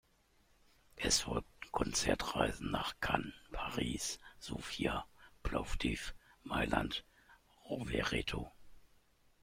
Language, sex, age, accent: German, male, 40-49, Deutschland Deutsch